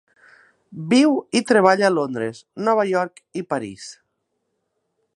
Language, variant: Catalan, Nord-Occidental